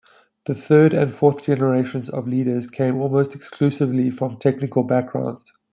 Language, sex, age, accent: English, male, 40-49, Southern African (South Africa, Zimbabwe, Namibia)